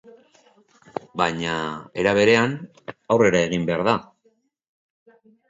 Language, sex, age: Basque, male, 50-59